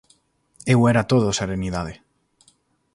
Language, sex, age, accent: Galician, male, 30-39, Central (gheada)